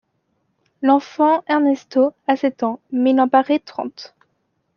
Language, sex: French, female